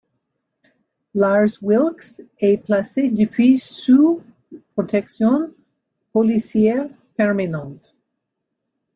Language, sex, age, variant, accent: French, female, 60-69, Français d'Amérique du Nord, Français des États-Unis